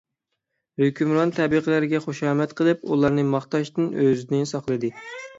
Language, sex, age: Uyghur, male, 19-29